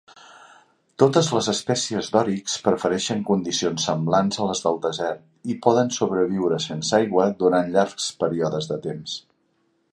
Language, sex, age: Catalan, male, 50-59